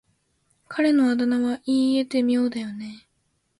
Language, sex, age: Japanese, female, under 19